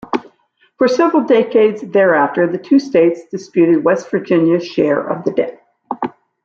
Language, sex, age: English, female, 60-69